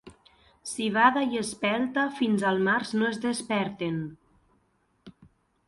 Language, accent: Catalan, valencià